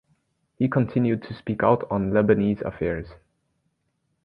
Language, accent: English, United States English